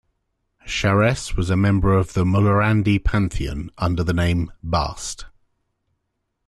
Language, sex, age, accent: English, male, 40-49, England English